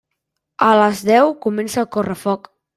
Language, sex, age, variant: Catalan, male, under 19, Central